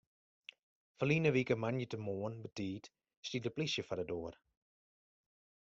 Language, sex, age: Western Frisian, male, 19-29